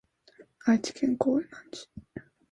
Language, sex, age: Japanese, female, under 19